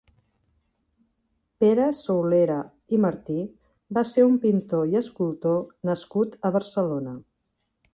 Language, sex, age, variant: Catalan, female, 50-59, Central